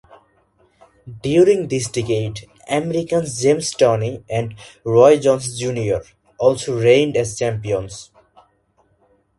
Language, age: English, 19-29